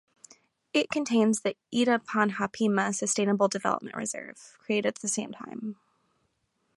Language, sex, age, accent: English, female, 19-29, United States English